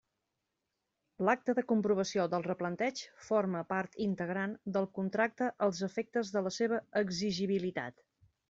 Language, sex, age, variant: Catalan, female, 40-49, Central